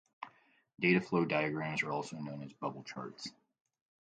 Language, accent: English, United States English